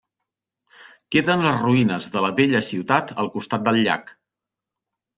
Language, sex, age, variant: Catalan, male, 50-59, Central